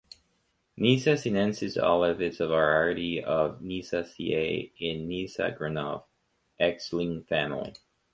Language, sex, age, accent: English, male, 30-39, United States English